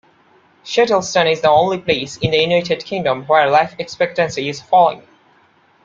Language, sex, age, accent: English, male, 19-29, India and South Asia (India, Pakistan, Sri Lanka)